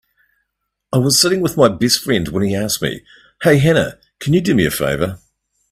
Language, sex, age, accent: English, male, 40-49, New Zealand English